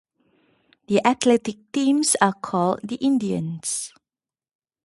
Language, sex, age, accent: English, female, 30-39, Malaysian English